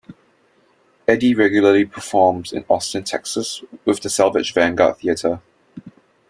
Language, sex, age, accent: English, male, 19-29, Singaporean English